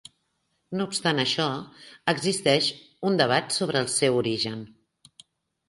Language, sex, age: Catalan, female, 50-59